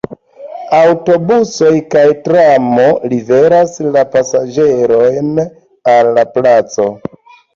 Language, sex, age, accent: Esperanto, male, 30-39, Internacia